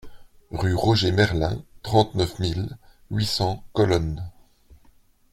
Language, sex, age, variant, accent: French, male, 40-49, Français d'Europe, Français de Belgique